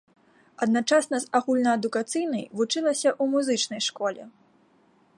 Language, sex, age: Belarusian, female, 19-29